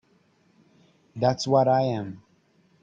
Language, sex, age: English, male, 19-29